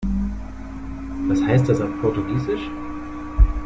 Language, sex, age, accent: German, male, 40-49, Deutschland Deutsch